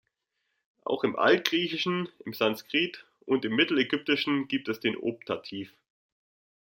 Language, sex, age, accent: German, male, 19-29, Deutschland Deutsch